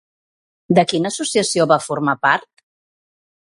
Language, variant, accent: Catalan, Central, central